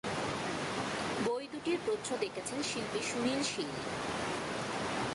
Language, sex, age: Bengali, female, 30-39